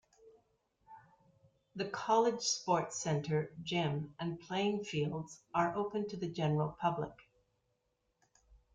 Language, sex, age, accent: English, female, 50-59, Canadian English